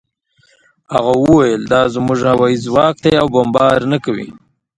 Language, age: Pashto, 19-29